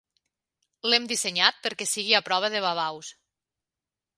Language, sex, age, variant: Catalan, female, 40-49, Nord-Occidental